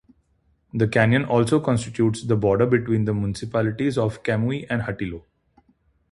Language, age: English, 30-39